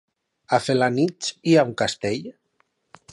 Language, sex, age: Catalan, male, 30-39